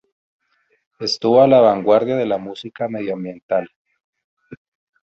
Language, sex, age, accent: Spanish, male, 30-39, Andino-Pacífico: Colombia, Perú, Ecuador, oeste de Bolivia y Venezuela andina